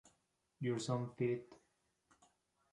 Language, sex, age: Spanish, male, 19-29